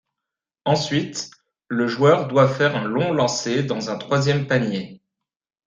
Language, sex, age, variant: French, male, 19-29, Français de métropole